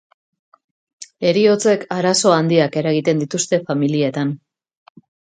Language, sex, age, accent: Basque, female, 40-49, Mendebalekoa (Araba, Bizkaia, Gipuzkoako mendebaleko herri batzuk)